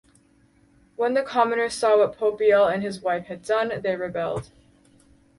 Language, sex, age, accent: English, female, 19-29, Canadian English